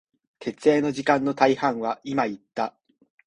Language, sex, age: Japanese, male, 19-29